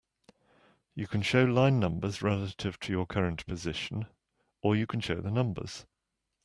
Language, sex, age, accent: English, male, 50-59, England English